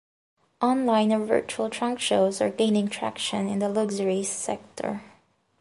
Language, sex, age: English, female, 19-29